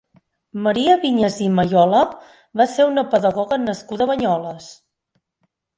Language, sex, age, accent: Catalan, female, 30-39, Oriental